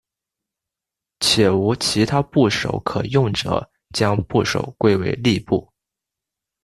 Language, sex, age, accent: Chinese, male, under 19, 出生地：广东省